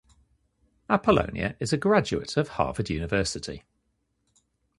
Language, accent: English, England English